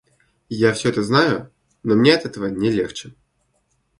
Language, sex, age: Russian, male, 19-29